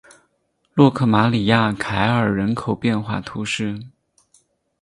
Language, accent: Chinese, 出生地：江西省